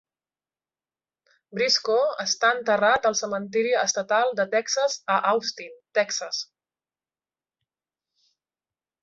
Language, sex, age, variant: Catalan, female, 40-49, Central